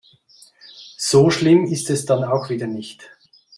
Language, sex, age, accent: German, male, 50-59, Schweizerdeutsch